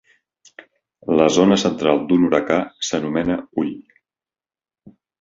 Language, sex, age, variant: Catalan, male, 30-39, Nord-Occidental